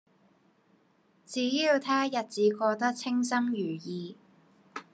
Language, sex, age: Cantonese, female, 19-29